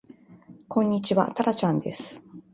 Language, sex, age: Japanese, female, 40-49